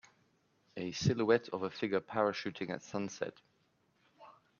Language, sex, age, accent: English, male, 40-49, England English